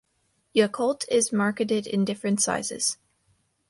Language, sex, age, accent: English, female, under 19, United States English